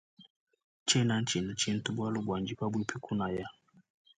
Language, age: Luba-Lulua, 19-29